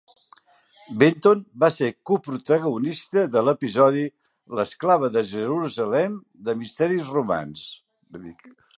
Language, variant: Catalan, Central